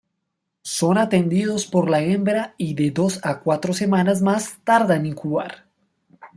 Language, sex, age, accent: Spanish, male, 19-29, Andino-Pacífico: Colombia, Perú, Ecuador, oeste de Bolivia y Venezuela andina